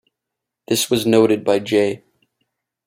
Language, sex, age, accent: English, male, 19-29, Canadian English